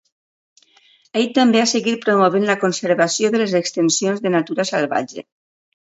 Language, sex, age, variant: Catalan, female, 50-59, Valencià meridional